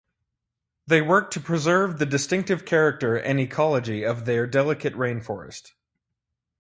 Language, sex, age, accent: English, male, 19-29, United States English